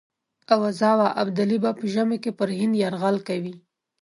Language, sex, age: Pashto, female, 19-29